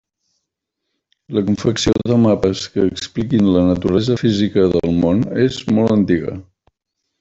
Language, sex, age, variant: Catalan, male, 50-59, Central